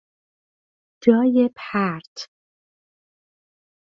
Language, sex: Persian, female